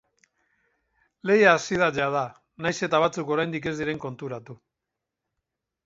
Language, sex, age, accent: Basque, male, 60-69, Mendebalekoa (Araba, Bizkaia, Gipuzkoako mendebaleko herri batzuk)